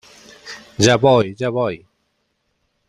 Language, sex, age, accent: Spanish, male, 30-39, Rioplatense: Argentina, Uruguay, este de Bolivia, Paraguay